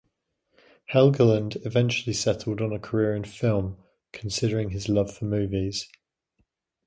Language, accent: English, England English